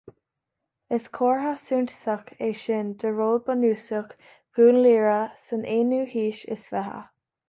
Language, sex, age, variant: Irish, female, 19-29, Gaeilge na Mumhan